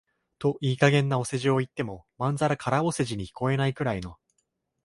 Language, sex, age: Japanese, male, 19-29